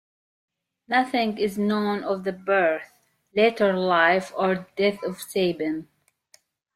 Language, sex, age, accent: English, female, 19-29, United States English